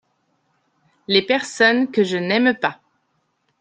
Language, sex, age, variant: French, female, 40-49, Français de métropole